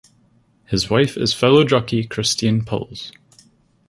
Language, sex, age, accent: English, male, under 19, England English